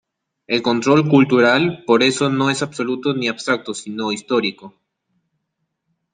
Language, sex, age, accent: Spanish, male, 19-29, Andino-Pacífico: Colombia, Perú, Ecuador, oeste de Bolivia y Venezuela andina